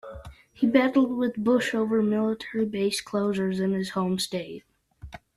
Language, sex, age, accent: English, male, under 19, United States English